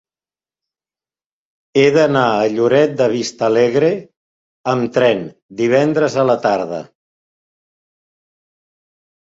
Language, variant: Catalan, Central